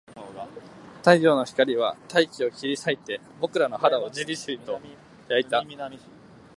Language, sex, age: Japanese, male, 19-29